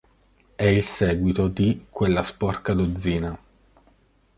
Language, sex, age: Italian, male, 30-39